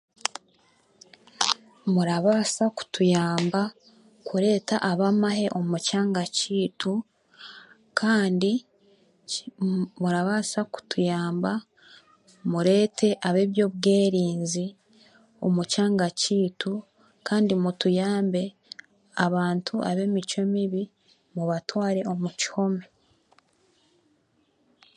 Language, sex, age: Chiga, female, 19-29